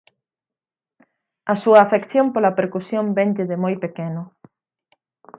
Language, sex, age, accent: Galician, female, 19-29, Atlántico (seseo e gheada); Normativo (estándar)